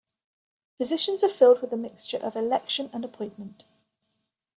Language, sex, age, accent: English, female, 50-59, England English